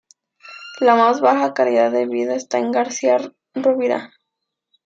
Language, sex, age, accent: Spanish, female, 19-29, México